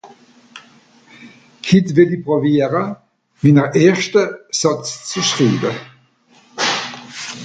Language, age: Swiss German, 60-69